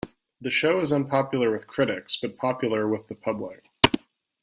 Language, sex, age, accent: English, male, 30-39, United States English